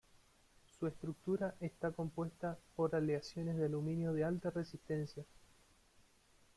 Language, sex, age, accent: Spanish, male, 30-39, Rioplatense: Argentina, Uruguay, este de Bolivia, Paraguay